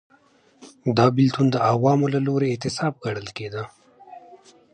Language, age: Pashto, 19-29